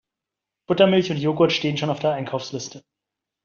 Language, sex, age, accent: German, male, 19-29, Deutschland Deutsch